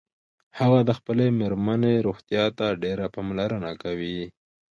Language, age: Pashto, 19-29